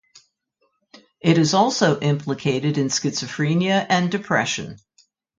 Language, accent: English, United States English